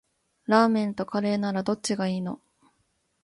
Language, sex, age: Japanese, female, 19-29